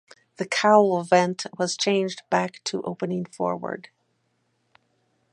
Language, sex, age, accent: English, female, 60-69, United States English